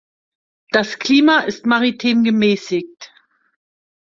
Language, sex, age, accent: German, female, 50-59, Deutschland Deutsch